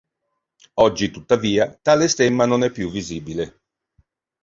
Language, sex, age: Italian, male, 60-69